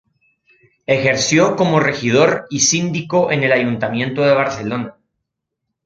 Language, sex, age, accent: Spanish, male, 19-29, América central